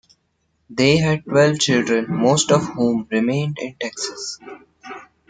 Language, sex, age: English, male, under 19